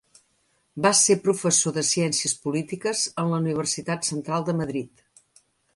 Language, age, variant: Catalan, 60-69, Central